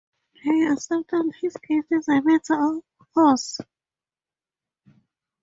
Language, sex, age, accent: English, female, 19-29, Southern African (South Africa, Zimbabwe, Namibia)